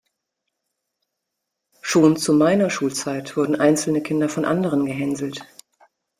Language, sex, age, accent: German, female, 50-59, Deutschland Deutsch